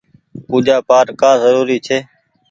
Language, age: Goaria, 19-29